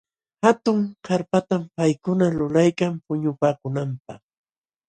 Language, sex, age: Jauja Wanca Quechua, female, 70-79